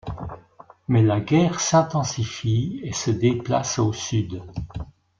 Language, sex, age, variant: French, male, 60-69, Français de métropole